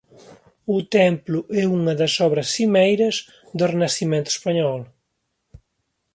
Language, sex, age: Galician, male, 40-49